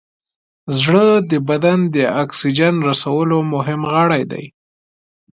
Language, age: Pashto, 19-29